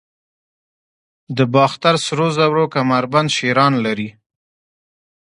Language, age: Pashto, 30-39